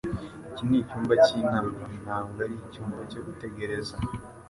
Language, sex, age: Kinyarwanda, male, 19-29